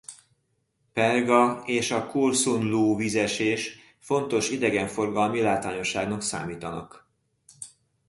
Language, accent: Hungarian, budapesti